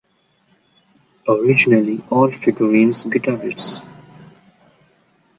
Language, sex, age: English, male, under 19